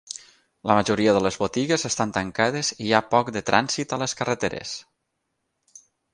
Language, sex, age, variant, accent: Catalan, male, 40-49, Valencià meridional, central; valencià